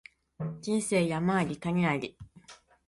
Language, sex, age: Japanese, female, 19-29